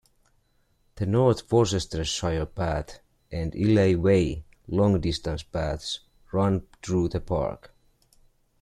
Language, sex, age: English, male, 30-39